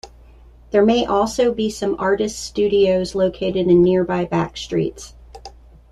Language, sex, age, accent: English, female, 40-49, United States English